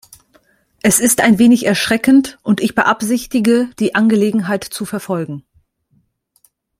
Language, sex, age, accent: German, female, 30-39, Deutschland Deutsch